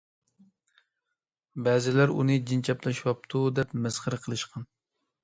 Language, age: Uyghur, 19-29